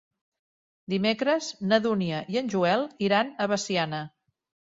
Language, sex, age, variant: Catalan, female, 60-69, Central